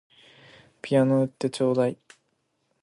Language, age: Japanese, 19-29